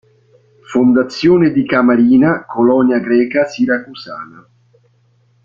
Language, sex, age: Italian, male, 50-59